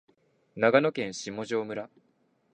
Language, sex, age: Japanese, male, 19-29